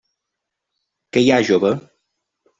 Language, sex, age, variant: Catalan, male, 19-29, Central